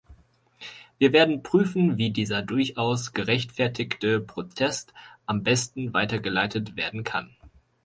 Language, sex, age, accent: German, male, 19-29, Deutschland Deutsch